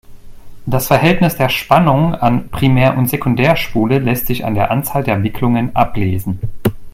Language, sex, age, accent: German, male, 30-39, Deutschland Deutsch